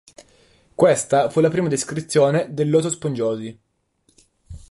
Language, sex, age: Italian, male, under 19